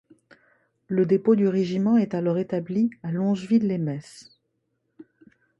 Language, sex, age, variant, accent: French, female, 30-39, Français du nord de l'Afrique, Français du Maroc